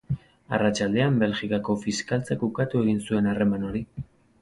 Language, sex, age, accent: Basque, male, 30-39, Mendebalekoa (Araba, Bizkaia, Gipuzkoako mendebaleko herri batzuk)